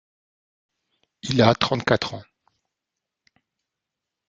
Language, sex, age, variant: French, male, 40-49, Français de métropole